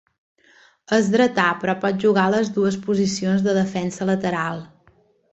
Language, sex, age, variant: Catalan, female, 40-49, Balear